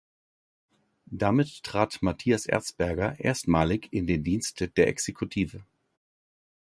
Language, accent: German, Deutschland Deutsch